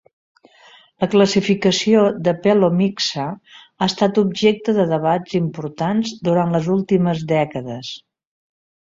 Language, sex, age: Catalan, female, 70-79